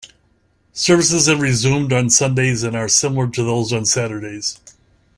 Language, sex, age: English, male, 60-69